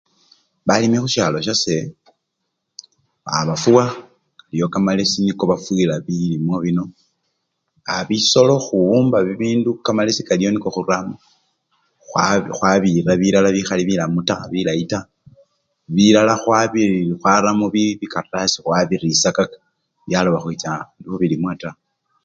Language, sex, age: Luyia, male, 60-69